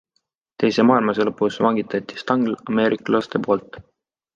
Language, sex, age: Estonian, male, 19-29